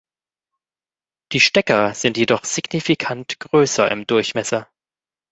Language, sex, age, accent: German, male, 30-39, Deutschland Deutsch